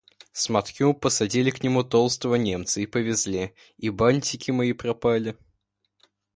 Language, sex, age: Russian, male, under 19